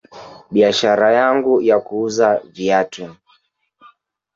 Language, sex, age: Swahili, male, 19-29